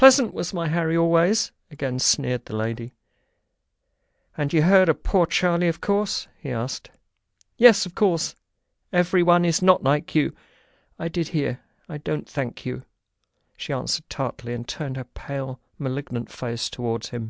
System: none